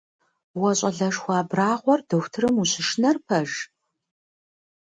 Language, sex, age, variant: Kabardian, female, 50-59, Адыгэбзэ (Къэбэрдей, Кирил, псоми зэдай)